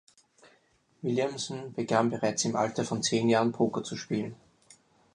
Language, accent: German, Österreichisches Deutsch